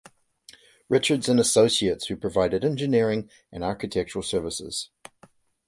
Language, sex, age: English, male, 50-59